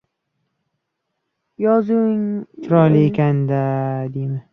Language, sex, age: Uzbek, male, 19-29